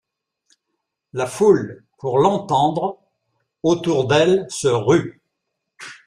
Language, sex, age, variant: French, male, 70-79, Français de métropole